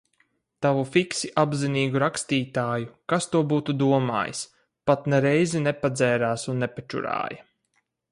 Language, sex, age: Latvian, male, 30-39